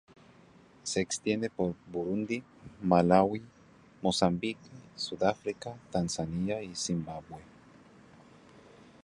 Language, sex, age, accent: Spanish, male, 30-39, México